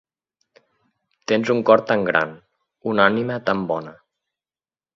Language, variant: Catalan, Nord-Occidental